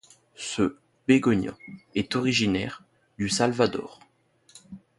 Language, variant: French, Français de métropole